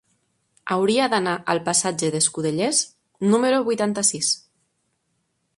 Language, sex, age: Catalan, female, 30-39